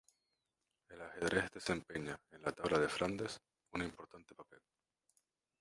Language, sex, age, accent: Spanish, male, 19-29, España: Islas Canarias